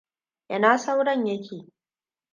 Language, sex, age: Hausa, female, 30-39